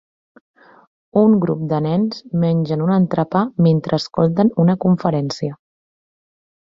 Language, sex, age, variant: Catalan, female, 19-29, Central